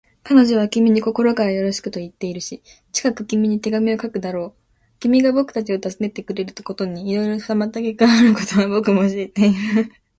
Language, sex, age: Japanese, female, under 19